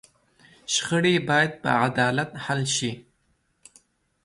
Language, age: Pashto, 19-29